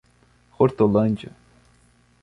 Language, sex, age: Portuguese, male, 19-29